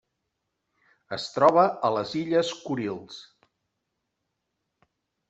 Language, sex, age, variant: Catalan, male, 50-59, Septentrional